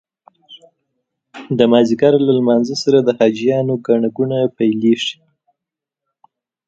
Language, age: Pashto, 19-29